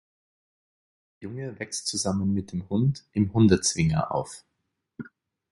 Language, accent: German, Österreichisches Deutsch